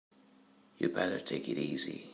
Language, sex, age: English, male, 30-39